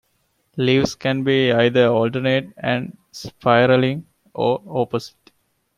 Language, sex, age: English, male, 19-29